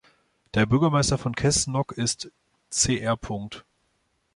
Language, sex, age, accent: German, male, 30-39, Deutschland Deutsch